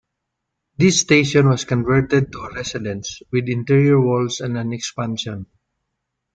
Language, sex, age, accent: English, male, 40-49, Filipino